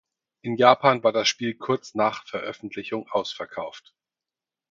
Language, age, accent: German, 40-49, Deutschland Deutsch